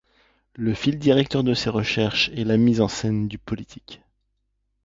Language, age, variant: French, 40-49, Français de métropole